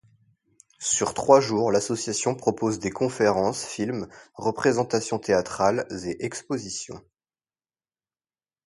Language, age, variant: French, 19-29, Français de métropole